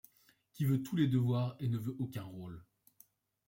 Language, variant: French, Français de métropole